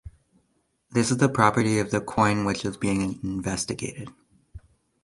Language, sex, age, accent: English, male, 19-29, United States English